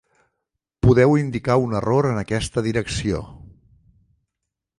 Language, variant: Catalan, Nord-Occidental